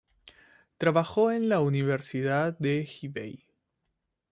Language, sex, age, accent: Spanish, male, 30-39, Andino-Pacífico: Colombia, Perú, Ecuador, oeste de Bolivia y Venezuela andina